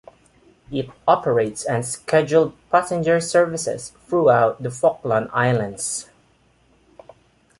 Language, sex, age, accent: English, male, 19-29, Filipino